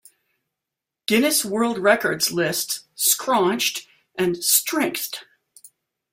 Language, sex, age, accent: English, female, 50-59, United States English